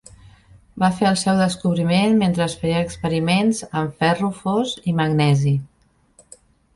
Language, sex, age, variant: Catalan, female, 50-59, Central